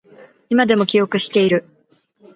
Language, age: Japanese, 19-29